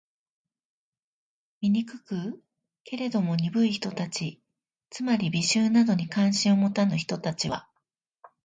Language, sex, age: Japanese, female, 40-49